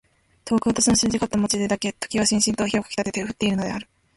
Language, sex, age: Japanese, female, 19-29